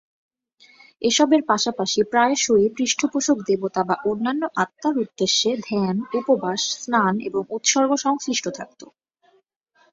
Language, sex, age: Bengali, female, 19-29